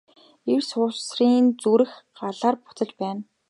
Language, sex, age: Mongolian, female, 19-29